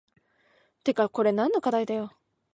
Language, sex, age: Japanese, female, 19-29